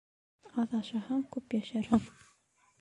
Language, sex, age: Bashkir, female, 19-29